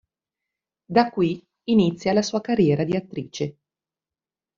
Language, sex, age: Italian, female, 40-49